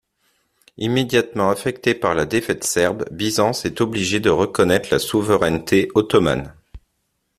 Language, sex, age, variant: French, male, 30-39, Français de métropole